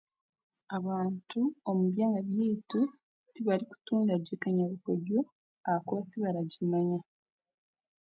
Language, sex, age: Chiga, female, 19-29